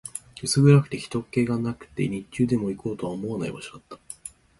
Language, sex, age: Japanese, male, 19-29